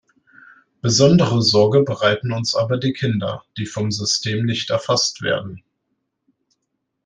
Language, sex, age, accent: German, male, 19-29, Deutschland Deutsch